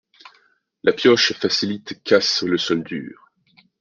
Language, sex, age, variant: French, male, 19-29, Français de métropole